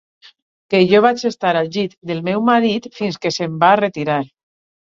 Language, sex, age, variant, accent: Catalan, female, 30-39, Alacantí, valencià